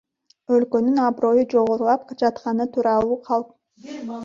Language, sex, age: Kyrgyz, female, 30-39